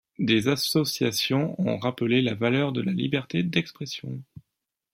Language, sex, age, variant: French, male, 19-29, Français de métropole